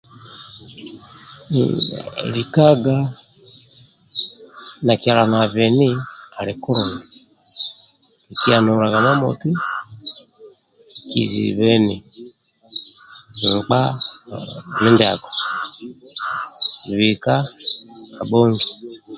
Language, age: Amba (Uganda), 30-39